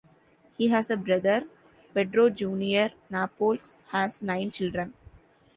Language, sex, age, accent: English, female, 19-29, India and South Asia (India, Pakistan, Sri Lanka)